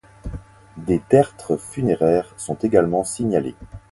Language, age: French, 30-39